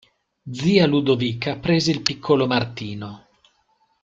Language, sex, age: Italian, male, 50-59